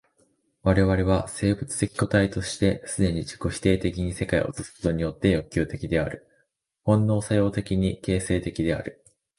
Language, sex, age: Japanese, male, under 19